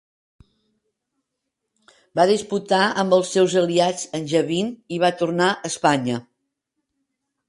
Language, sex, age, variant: Catalan, female, 60-69, Central